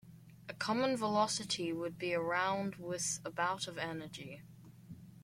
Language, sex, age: English, male, under 19